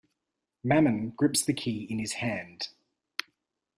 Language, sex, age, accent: English, male, 30-39, Australian English